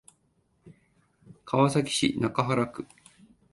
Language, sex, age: Japanese, male, 40-49